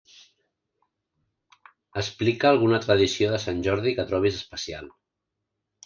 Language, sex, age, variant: Catalan, male, 40-49, Central